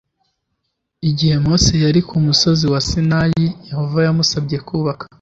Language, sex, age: Kinyarwanda, male, under 19